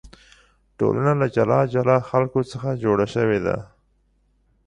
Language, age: Pashto, 40-49